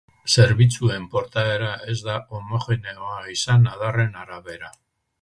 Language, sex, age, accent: Basque, male, 70-79, Mendebalekoa (Araba, Bizkaia, Gipuzkoako mendebaleko herri batzuk)